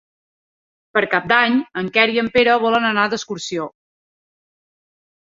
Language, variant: Catalan, Central